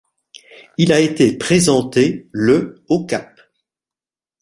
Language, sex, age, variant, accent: French, male, 60-69, Français d'Europe, Français de Belgique